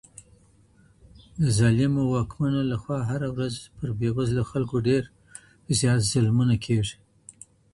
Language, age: Pashto, 60-69